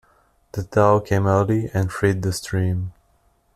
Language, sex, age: English, male, 19-29